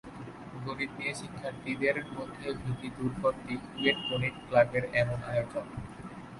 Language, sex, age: Bengali, male, 19-29